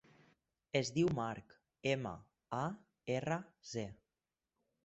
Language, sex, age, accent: Catalan, male, 19-29, valencià